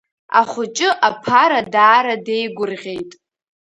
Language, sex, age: Abkhazian, female, under 19